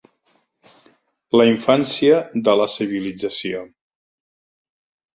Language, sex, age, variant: Catalan, male, 60-69, Septentrional